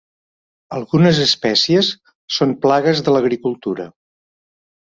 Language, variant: Catalan, Central